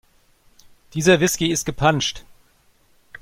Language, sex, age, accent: German, male, 40-49, Deutschland Deutsch